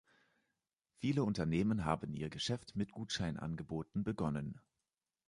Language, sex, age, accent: German, male, 30-39, Deutschland Deutsch